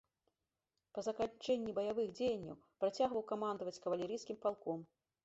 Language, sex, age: Belarusian, female, 50-59